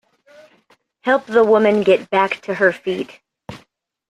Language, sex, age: English, female, 40-49